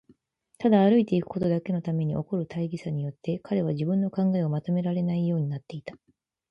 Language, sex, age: Japanese, female, 30-39